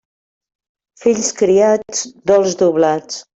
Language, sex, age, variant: Catalan, female, 60-69, Central